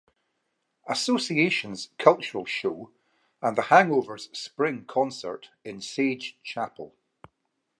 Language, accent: English, Scottish English